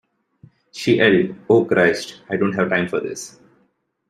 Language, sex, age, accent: English, male, 30-39, India and South Asia (India, Pakistan, Sri Lanka)